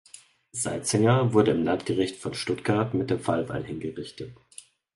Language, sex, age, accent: German, male, 19-29, Deutschland Deutsch